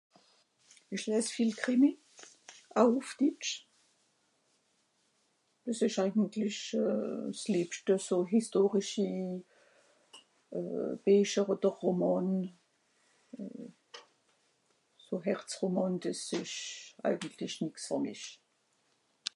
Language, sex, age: Swiss German, female, 60-69